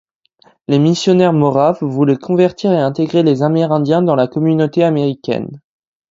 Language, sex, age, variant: French, male, under 19, Français de métropole